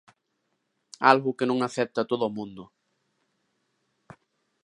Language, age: Galician, 40-49